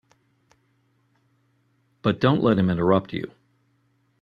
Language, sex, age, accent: English, male, 60-69, United States English